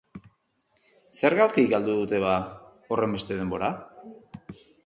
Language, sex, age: Basque, male, 40-49